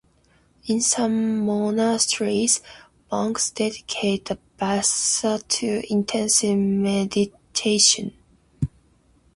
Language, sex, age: English, female, 19-29